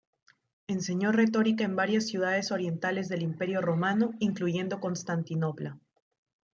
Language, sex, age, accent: Spanish, female, 19-29, Andino-Pacífico: Colombia, Perú, Ecuador, oeste de Bolivia y Venezuela andina